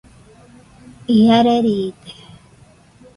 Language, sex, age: Nüpode Huitoto, female, 40-49